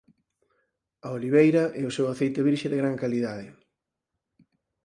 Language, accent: Galician, Normativo (estándar)